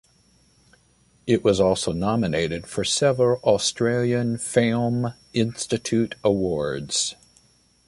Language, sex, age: English, male, 60-69